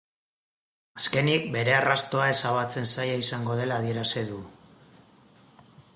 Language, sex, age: Basque, male, 50-59